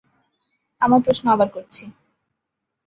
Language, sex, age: Bengali, female, 19-29